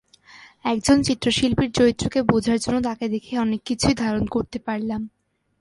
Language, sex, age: Bengali, female, 19-29